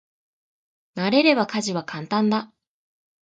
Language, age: Japanese, 19-29